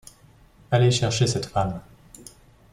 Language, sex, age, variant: French, male, 19-29, Français de métropole